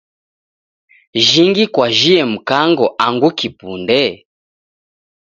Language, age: Taita, 19-29